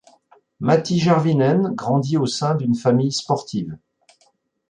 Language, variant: French, Français de métropole